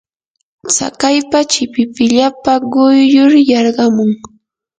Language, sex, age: Yanahuanca Pasco Quechua, female, 30-39